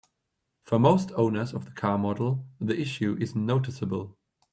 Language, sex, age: English, male, 30-39